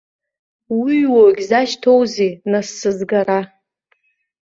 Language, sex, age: Abkhazian, female, 40-49